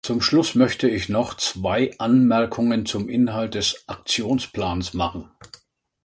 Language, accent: German, Deutschland Deutsch